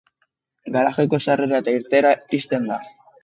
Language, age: Basque, under 19